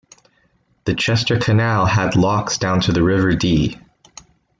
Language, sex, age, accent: English, male, 19-29, United States English